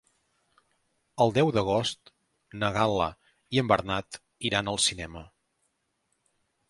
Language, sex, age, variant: Catalan, male, 40-49, Central